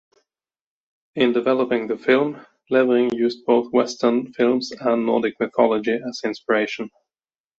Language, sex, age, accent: English, male, 30-39, United States English